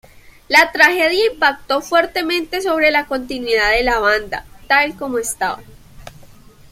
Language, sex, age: Spanish, female, 19-29